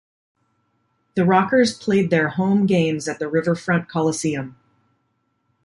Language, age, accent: English, 19-29, United States English